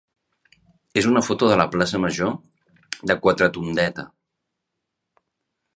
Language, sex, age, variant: Catalan, male, 40-49, Central